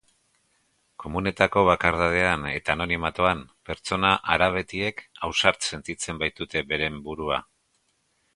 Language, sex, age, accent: Basque, male, 40-49, Mendebalekoa (Araba, Bizkaia, Gipuzkoako mendebaleko herri batzuk)